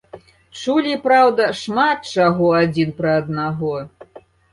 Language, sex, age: Belarusian, female, 60-69